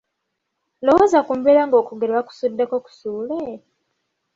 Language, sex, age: Ganda, female, 19-29